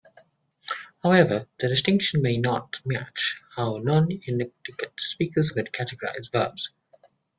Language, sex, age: English, male, 30-39